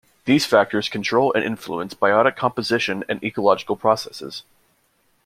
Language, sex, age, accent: English, male, 19-29, United States English